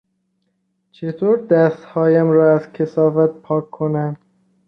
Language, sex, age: Persian, male, 19-29